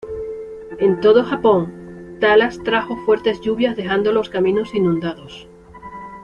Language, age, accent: Spanish, 40-49, España: Norte peninsular (Asturias, Castilla y León, Cantabria, País Vasco, Navarra, Aragón, La Rioja, Guadalajara, Cuenca)